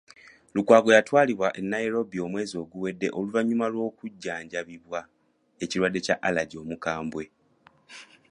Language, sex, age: Ganda, male, 19-29